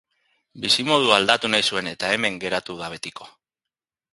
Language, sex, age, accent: Basque, male, 30-39, Mendebalekoa (Araba, Bizkaia, Gipuzkoako mendebaleko herri batzuk)